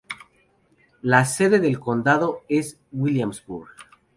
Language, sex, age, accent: Spanish, male, 19-29, México